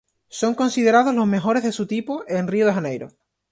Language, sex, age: Spanish, male, 19-29